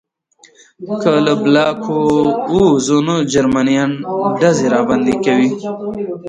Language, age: Pashto, 30-39